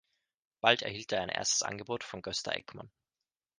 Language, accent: German, Österreichisches Deutsch